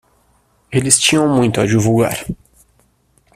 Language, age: Portuguese, 19-29